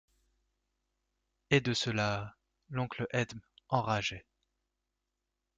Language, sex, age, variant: French, male, 19-29, Français de métropole